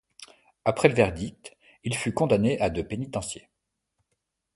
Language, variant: French, Français de métropole